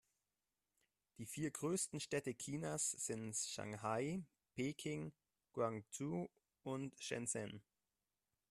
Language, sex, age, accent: German, male, 19-29, Deutschland Deutsch